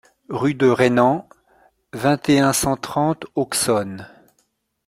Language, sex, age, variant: French, male, 40-49, Français de métropole